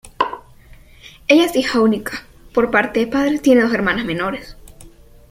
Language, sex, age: Spanish, female, 19-29